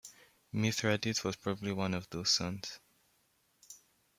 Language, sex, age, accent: English, male, under 19, Southern African (South Africa, Zimbabwe, Namibia)